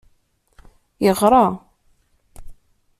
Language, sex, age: Kabyle, female, 30-39